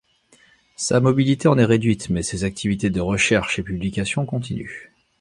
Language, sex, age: French, male, 40-49